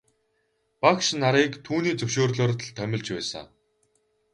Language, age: Mongolian, 19-29